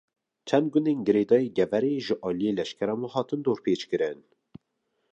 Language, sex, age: Kurdish, male, 30-39